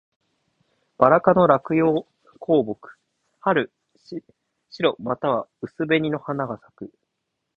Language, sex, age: Japanese, male, 19-29